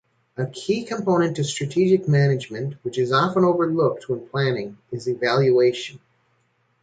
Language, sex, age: English, male, 40-49